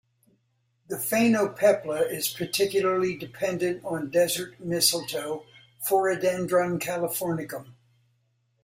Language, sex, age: English, male, 80-89